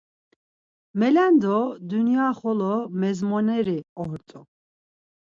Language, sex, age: Laz, female, 40-49